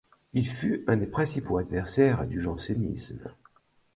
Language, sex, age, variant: French, male, 60-69, Français de métropole